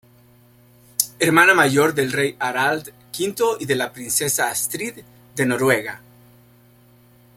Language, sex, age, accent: Spanish, male, 50-59, México